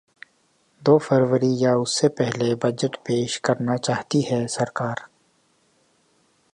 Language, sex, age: Hindi, male, 40-49